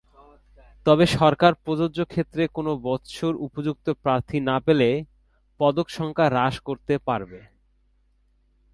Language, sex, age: Bengali, male, 19-29